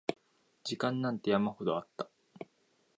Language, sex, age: Japanese, male, 19-29